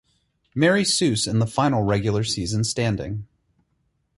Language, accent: English, United States English